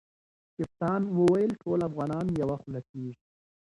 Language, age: Pashto, 19-29